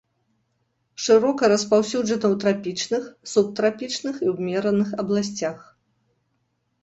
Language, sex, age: Belarusian, female, 50-59